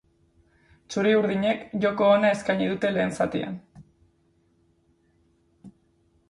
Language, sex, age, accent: Basque, female, 19-29, Mendebalekoa (Araba, Bizkaia, Gipuzkoako mendebaleko herri batzuk)